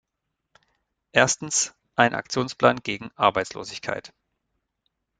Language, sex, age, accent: German, male, 40-49, Deutschland Deutsch